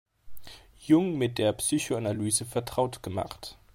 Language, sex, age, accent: German, male, 19-29, Deutschland Deutsch